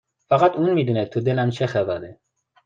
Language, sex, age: Persian, male, 30-39